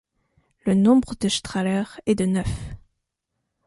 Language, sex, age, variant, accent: French, female, 19-29, Français d'Europe, Français de Suisse